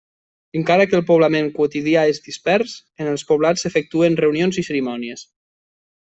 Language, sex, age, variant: Catalan, male, 19-29, Nord-Occidental